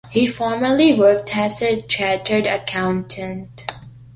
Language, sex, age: English, female, under 19